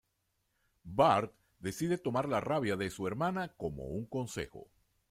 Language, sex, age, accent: Spanish, male, 60-69, Caribe: Cuba, Venezuela, Puerto Rico, República Dominicana, Panamá, Colombia caribeña, México caribeño, Costa del golfo de México